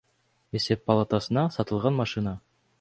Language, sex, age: Kyrgyz, male, 19-29